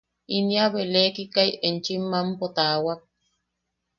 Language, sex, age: Yaqui, female, 30-39